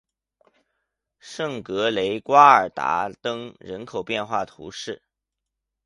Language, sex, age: Chinese, male, 19-29